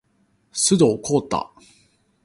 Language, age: Cantonese, 19-29